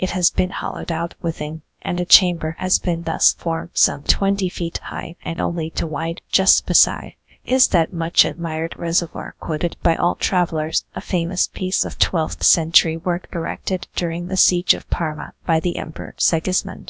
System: TTS, GradTTS